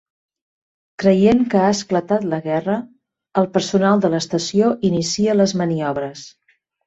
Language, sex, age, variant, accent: Catalan, female, 50-59, Central, central